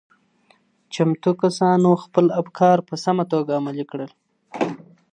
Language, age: Pashto, 19-29